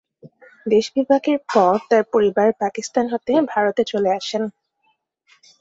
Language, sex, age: Bengali, female, 19-29